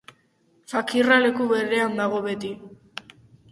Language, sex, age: Basque, female, under 19